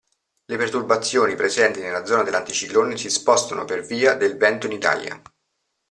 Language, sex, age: Italian, male, 40-49